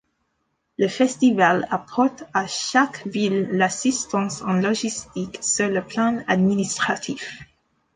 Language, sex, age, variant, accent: French, female, 19-29, Français d'Amérique du Nord, Français des États-Unis